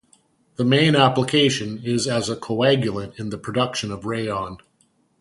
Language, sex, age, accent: English, male, 40-49, Canadian English